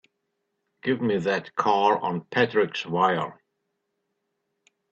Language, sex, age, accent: English, male, 60-69, England English